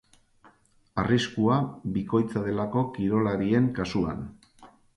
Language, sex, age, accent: Basque, male, 40-49, Erdialdekoa edo Nafarra (Gipuzkoa, Nafarroa)